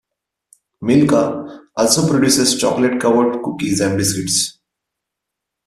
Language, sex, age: English, male, 19-29